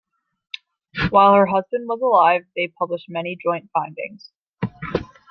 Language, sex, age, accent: English, female, 19-29, United States English